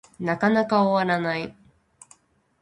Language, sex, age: Japanese, female, 19-29